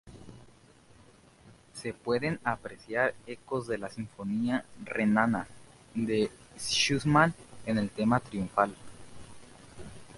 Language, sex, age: Spanish, male, under 19